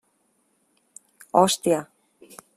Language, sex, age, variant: Catalan, female, 40-49, Central